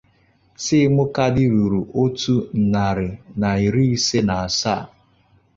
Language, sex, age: Igbo, male, 30-39